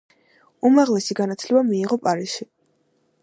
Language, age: Georgian, under 19